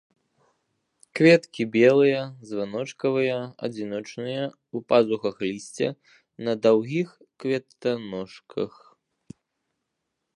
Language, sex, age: Belarusian, male, 19-29